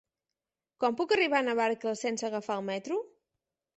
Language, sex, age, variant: Catalan, female, 30-39, Central